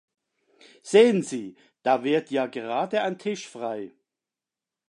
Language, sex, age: German, male, 50-59